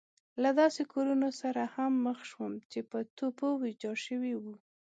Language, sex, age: Pashto, female, 19-29